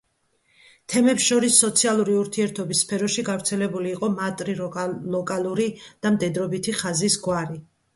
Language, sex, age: Georgian, female, 50-59